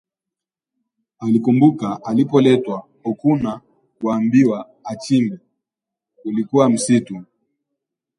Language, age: Swahili, 19-29